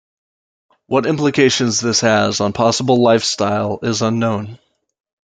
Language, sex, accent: English, male, United States English